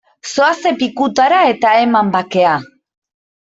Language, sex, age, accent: Basque, female, 30-39, Mendebalekoa (Araba, Bizkaia, Gipuzkoako mendebaleko herri batzuk)